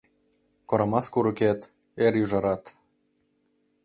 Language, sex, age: Mari, male, 19-29